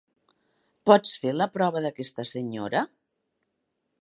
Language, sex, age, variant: Catalan, female, 60-69, Nord-Occidental